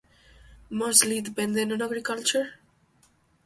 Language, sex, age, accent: English, female, 19-29, United States English